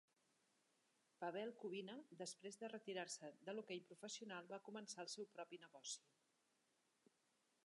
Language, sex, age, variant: Catalan, female, 40-49, Central